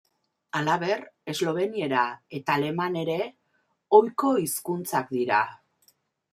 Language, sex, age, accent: Basque, female, 50-59, Mendebalekoa (Araba, Bizkaia, Gipuzkoako mendebaleko herri batzuk)